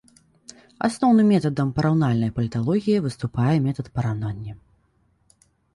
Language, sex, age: Belarusian, female, 19-29